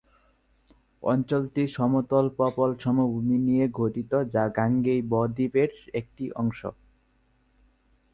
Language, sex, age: Bengali, male, under 19